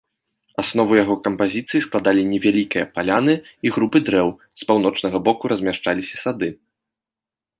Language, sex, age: Belarusian, male, 19-29